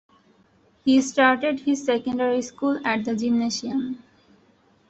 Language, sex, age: English, female, under 19